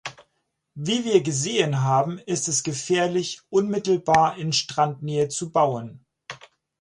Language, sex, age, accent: German, male, 40-49, Deutschland Deutsch